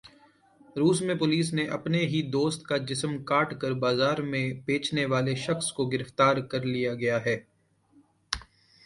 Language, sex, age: Urdu, male, 19-29